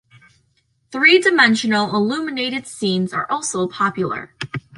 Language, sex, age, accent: English, female, under 19, United States English